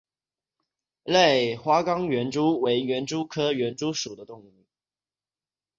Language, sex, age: Chinese, male, under 19